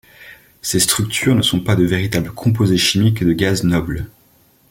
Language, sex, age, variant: French, male, 19-29, Français de métropole